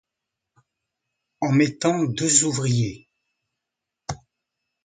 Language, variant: French, Français du nord de l'Afrique